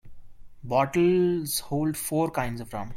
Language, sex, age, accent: English, male, 19-29, India and South Asia (India, Pakistan, Sri Lanka)